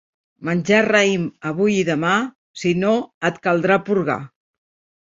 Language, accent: Catalan, Barceloní